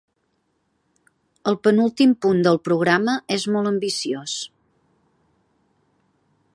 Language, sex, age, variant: Catalan, female, 40-49, Central